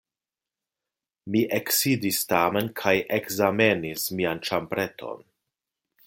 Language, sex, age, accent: Esperanto, male, 50-59, Internacia